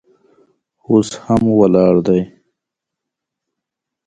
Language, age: Pashto, 30-39